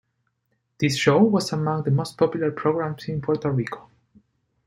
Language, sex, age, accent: English, male, 40-49, United States English